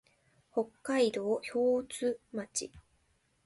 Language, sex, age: Japanese, female, 19-29